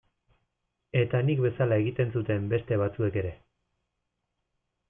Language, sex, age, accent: Basque, male, 30-39, Erdialdekoa edo Nafarra (Gipuzkoa, Nafarroa)